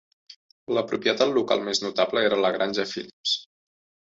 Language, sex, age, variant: Catalan, male, 30-39, Central